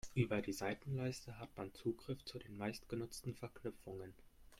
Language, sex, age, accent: German, male, under 19, Deutschland Deutsch